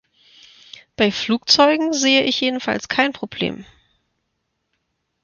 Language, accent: German, Deutschland Deutsch